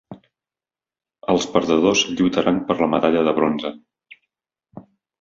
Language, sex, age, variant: Catalan, male, 30-39, Nord-Occidental